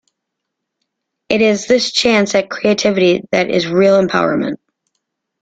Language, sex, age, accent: English, female, 30-39, United States English